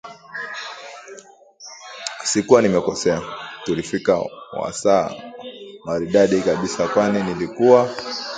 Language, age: Swahili, 19-29